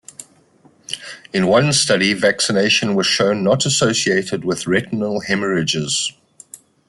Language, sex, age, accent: English, male, 40-49, Southern African (South Africa, Zimbabwe, Namibia)